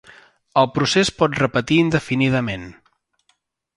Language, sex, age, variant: Catalan, male, 50-59, Central